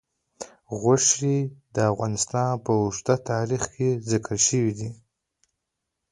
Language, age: Pashto, under 19